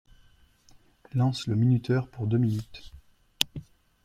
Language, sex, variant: French, male, Français de métropole